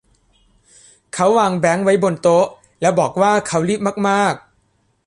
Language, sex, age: Thai, male, under 19